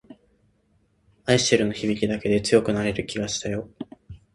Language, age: Japanese, 19-29